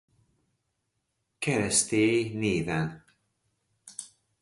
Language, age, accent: Hungarian, 50-59, budapesti